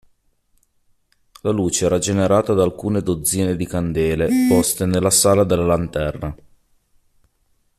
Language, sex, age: Italian, male, 40-49